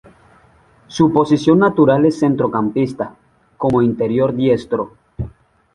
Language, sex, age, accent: Spanish, male, 30-39, Caribe: Cuba, Venezuela, Puerto Rico, República Dominicana, Panamá, Colombia caribeña, México caribeño, Costa del golfo de México